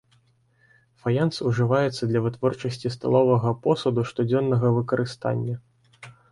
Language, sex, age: Belarusian, male, 30-39